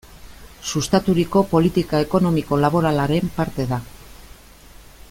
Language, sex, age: Basque, female, 50-59